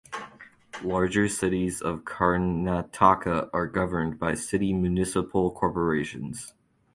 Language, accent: English, United States English